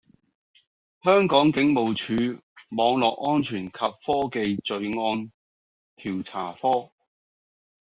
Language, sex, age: Cantonese, male, 40-49